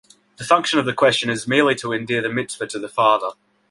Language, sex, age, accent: English, male, 19-29, Australian English